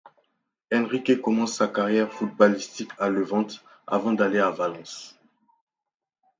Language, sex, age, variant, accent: French, male, 30-39, Français d'Afrique subsaharienne et des îles africaines, Français de Côte d’Ivoire